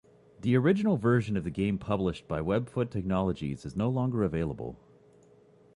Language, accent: English, Canadian English